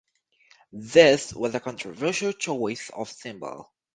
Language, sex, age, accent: English, female, 19-29, United States English